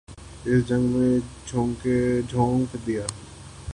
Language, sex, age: Urdu, male, 19-29